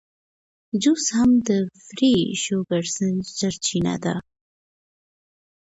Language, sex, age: Pashto, female, 19-29